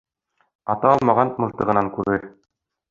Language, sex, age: Bashkir, male, 30-39